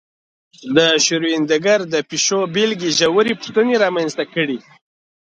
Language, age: Pashto, 19-29